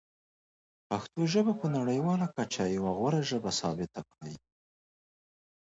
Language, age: Pashto, 30-39